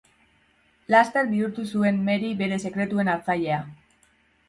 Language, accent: Basque, Erdialdekoa edo Nafarra (Gipuzkoa, Nafarroa)